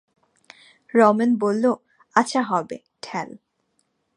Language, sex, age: Bengali, female, 19-29